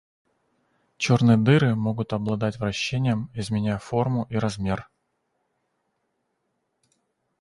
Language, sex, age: Russian, male, 30-39